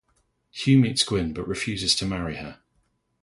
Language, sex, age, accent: English, male, 30-39, England English